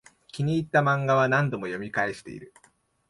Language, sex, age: Japanese, male, 19-29